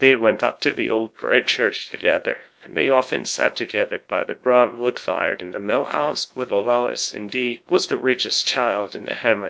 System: TTS, GlowTTS